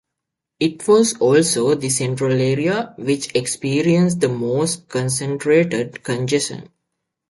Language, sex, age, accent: English, male, 19-29, United States English